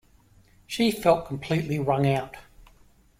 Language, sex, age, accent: English, male, 50-59, Australian English